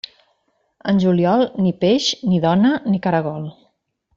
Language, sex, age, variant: Catalan, female, 40-49, Central